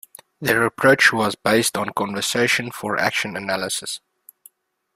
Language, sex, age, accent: English, male, 30-39, Southern African (South Africa, Zimbabwe, Namibia)